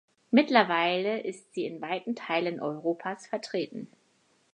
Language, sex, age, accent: German, female, 19-29, Deutschland Deutsch